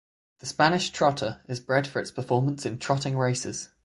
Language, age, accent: English, 19-29, England English; Northern English